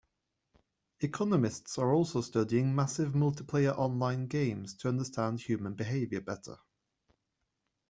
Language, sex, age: English, male, 30-39